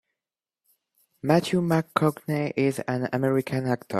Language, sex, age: English, male, under 19